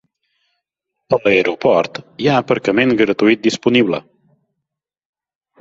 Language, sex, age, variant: Catalan, male, 30-39, Central